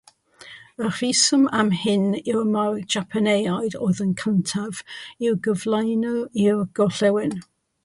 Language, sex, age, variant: Welsh, female, 60-69, South-Western Welsh